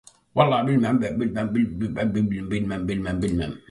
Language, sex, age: English, male, 30-39